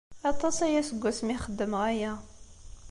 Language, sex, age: Kabyle, female, 19-29